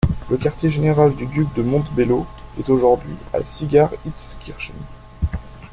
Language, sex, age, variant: French, male, 19-29, Français de métropole